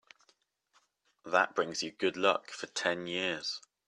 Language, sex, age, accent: English, male, 19-29, England English